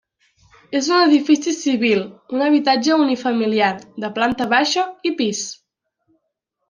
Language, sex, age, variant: Catalan, female, under 19, Central